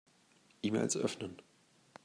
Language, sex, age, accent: German, male, 19-29, Deutschland Deutsch